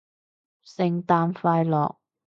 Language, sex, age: Cantonese, female, 30-39